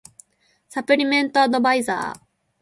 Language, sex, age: Japanese, female, 19-29